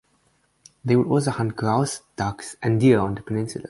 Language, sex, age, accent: English, male, under 19, Southern African (South Africa, Zimbabwe, Namibia)